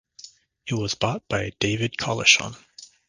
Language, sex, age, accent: English, male, 19-29, United States English